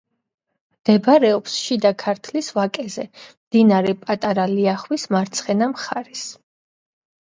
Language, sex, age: Georgian, female, 30-39